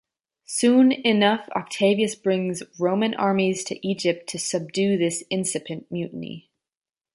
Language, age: English, under 19